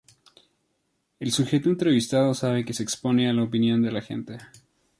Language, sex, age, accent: Spanish, male, 19-29, México